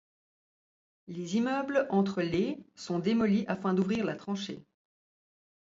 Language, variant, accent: French, Français d'Europe, Français de Suisse